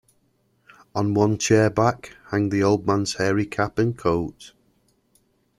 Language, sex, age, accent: English, male, 40-49, England English